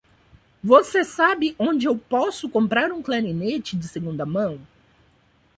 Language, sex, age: Portuguese, male, 19-29